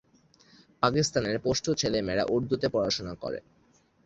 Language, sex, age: Bengali, male, 19-29